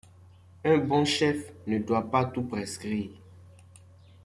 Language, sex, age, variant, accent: French, male, 19-29, Français d'Afrique subsaharienne et des îles africaines, Français de Côte d’Ivoire